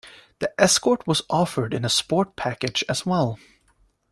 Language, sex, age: English, male, 19-29